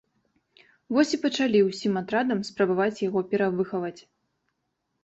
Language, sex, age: Belarusian, female, 19-29